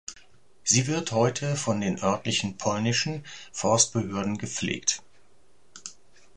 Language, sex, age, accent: German, male, 60-69, Deutschland Deutsch